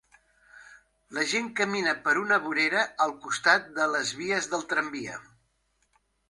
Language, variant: Catalan, Central